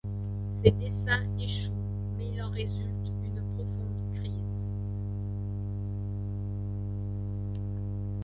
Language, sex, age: French, female, 60-69